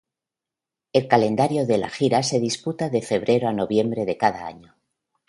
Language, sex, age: Spanish, female, 60-69